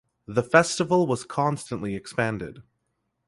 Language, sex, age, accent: English, male, 19-29, Canadian English